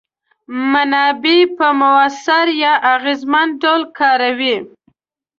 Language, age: Pashto, 19-29